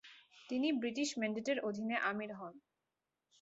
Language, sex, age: Bengali, female, 19-29